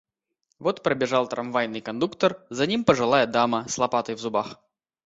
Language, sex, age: Russian, male, 19-29